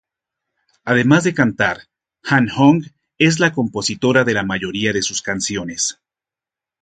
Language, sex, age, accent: Spanish, male, 50-59, México